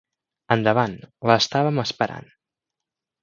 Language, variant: Catalan, Central